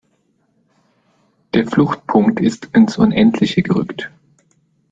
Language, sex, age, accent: German, male, 30-39, Deutschland Deutsch